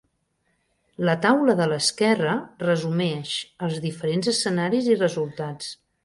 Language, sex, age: Catalan, female, 40-49